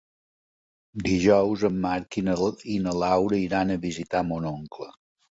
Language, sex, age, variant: Catalan, male, 60-69, Balear